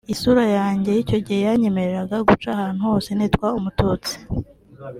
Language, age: Kinyarwanda, 19-29